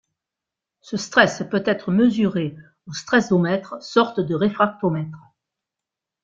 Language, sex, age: French, female, 60-69